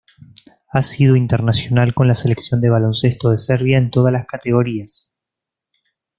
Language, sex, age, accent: Spanish, male, 19-29, Rioplatense: Argentina, Uruguay, este de Bolivia, Paraguay